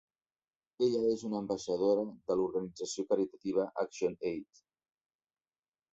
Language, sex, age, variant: Catalan, male, 40-49, Central